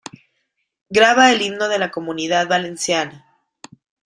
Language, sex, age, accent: Spanish, female, 30-39, México